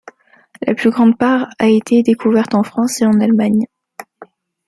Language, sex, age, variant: French, female, under 19, Français de métropole